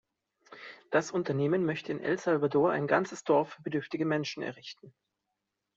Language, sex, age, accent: German, male, 30-39, Deutschland Deutsch